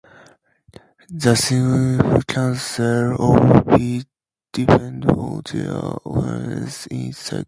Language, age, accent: English, 19-29, United States English